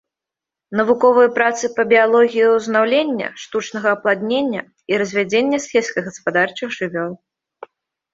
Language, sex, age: Belarusian, female, 19-29